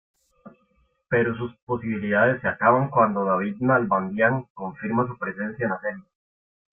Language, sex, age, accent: Spanish, male, 19-29, América central